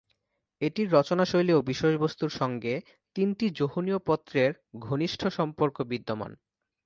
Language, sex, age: Bengali, male, 19-29